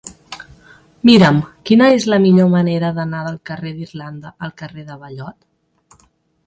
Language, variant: Catalan, Central